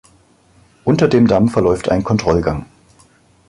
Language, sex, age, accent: German, male, 40-49, Deutschland Deutsch